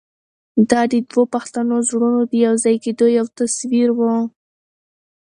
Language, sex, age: Pashto, female, under 19